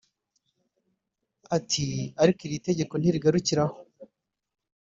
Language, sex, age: Kinyarwanda, male, 30-39